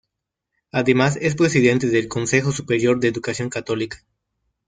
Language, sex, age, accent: Spanish, male, 19-29, México